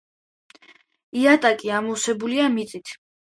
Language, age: Georgian, under 19